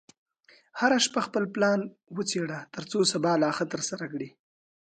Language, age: Pashto, 19-29